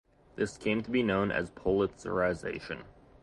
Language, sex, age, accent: English, male, 19-29, United States English